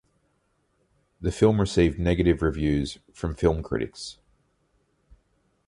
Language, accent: English, Australian English